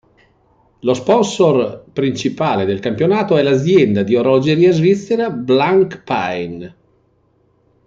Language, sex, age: Italian, male, 60-69